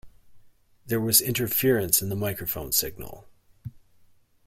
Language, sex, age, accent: English, male, 30-39, Canadian English